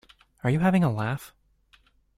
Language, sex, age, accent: English, male, 19-29, Canadian English